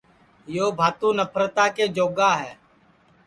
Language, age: Sansi, 19-29